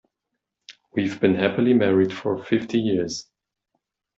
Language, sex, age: English, male, 19-29